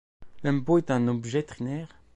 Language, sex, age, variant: French, male, 19-29, Français de métropole